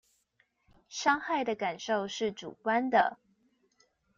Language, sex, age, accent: Chinese, female, 30-39, 出生地：臺中市